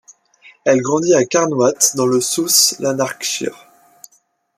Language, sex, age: French, male, under 19